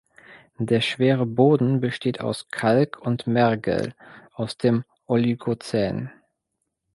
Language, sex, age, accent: German, male, 30-39, Deutschland Deutsch